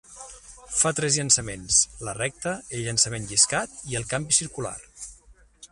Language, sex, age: Catalan, male, 40-49